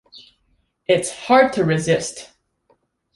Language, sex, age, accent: English, female, 19-29, Canadian English